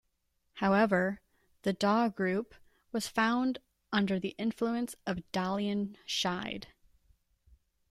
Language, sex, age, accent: English, female, 19-29, United States English